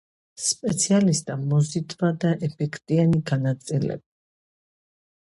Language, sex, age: Georgian, female, 50-59